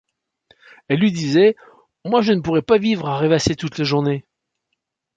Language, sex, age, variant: French, male, 60-69, Français de métropole